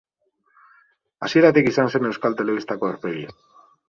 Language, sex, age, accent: Basque, male, 30-39, Mendebalekoa (Araba, Bizkaia, Gipuzkoako mendebaleko herri batzuk)